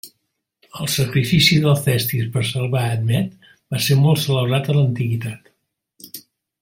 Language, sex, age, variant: Catalan, male, 60-69, Central